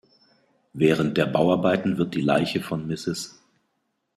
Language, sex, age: German, male, 50-59